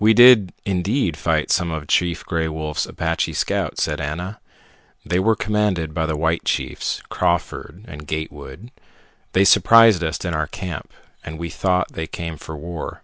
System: none